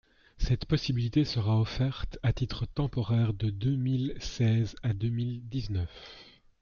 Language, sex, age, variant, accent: French, male, 30-39, Français d'Europe, Français de Belgique